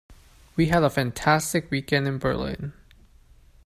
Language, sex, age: English, male, 19-29